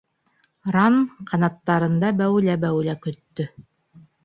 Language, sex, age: Bashkir, female, 30-39